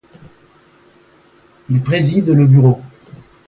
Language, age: French, 70-79